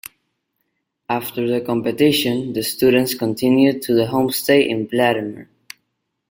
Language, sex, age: English, male, under 19